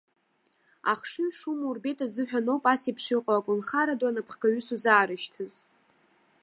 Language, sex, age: Abkhazian, female, under 19